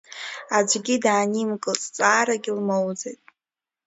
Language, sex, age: Abkhazian, female, under 19